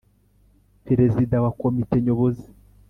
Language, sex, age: Kinyarwanda, male, 30-39